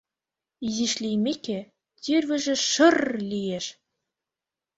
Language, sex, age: Mari, female, under 19